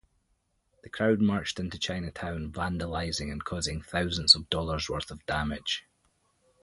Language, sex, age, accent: English, male, 40-49, Scottish English